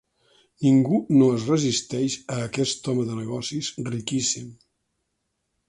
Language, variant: Catalan, Central